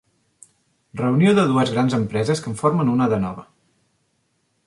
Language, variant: Catalan, Central